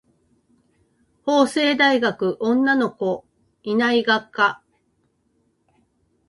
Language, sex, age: Japanese, female, 50-59